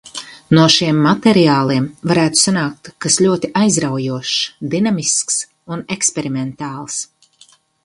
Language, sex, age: Latvian, female, 50-59